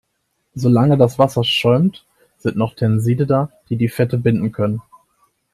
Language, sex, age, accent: German, male, 19-29, Deutschland Deutsch